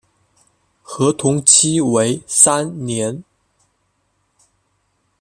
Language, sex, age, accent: Chinese, male, 19-29, 出生地：湖北省